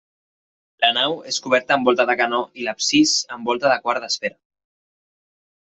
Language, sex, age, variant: Catalan, male, 19-29, Central